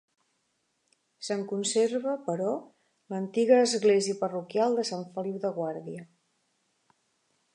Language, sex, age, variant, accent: Catalan, female, 50-59, Central, gironí